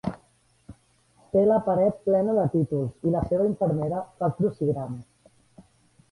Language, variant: Catalan, Central